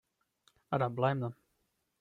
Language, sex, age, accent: English, male, 30-39, England English